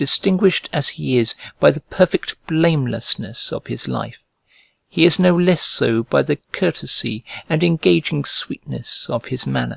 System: none